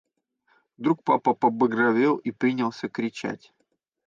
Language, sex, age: Russian, male, 30-39